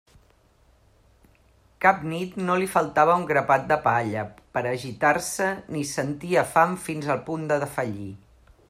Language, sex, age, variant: Catalan, female, 50-59, Central